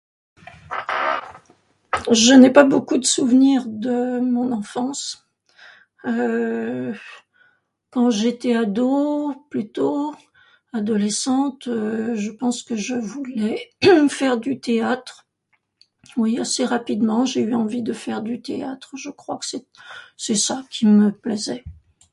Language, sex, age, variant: French, female, 70-79, Français de métropole